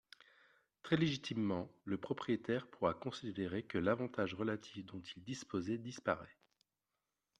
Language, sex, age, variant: French, male, 30-39, Français de métropole